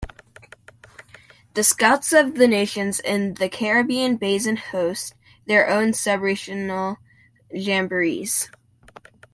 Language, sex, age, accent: English, male, under 19, United States English